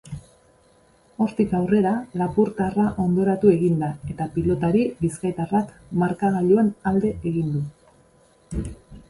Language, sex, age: Basque, female, 40-49